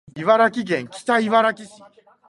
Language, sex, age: Japanese, male, 19-29